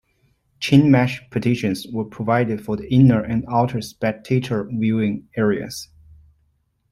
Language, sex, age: English, male, 40-49